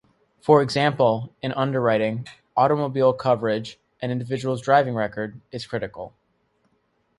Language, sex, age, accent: English, male, 30-39, United States English